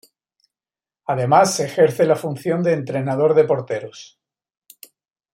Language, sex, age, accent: Spanish, male, 50-59, España: Sur peninsular (Andalucia, Extremadura, Murcia)